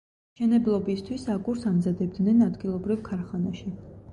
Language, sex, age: Georgian, female, 30-39